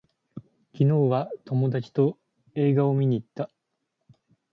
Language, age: Japanese, 19-29